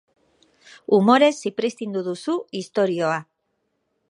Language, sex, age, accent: Basque, female, 40-49, Mendebalekoa (Araba, Bizkaia, Gipuzkoako mendebaleko herri batzuk)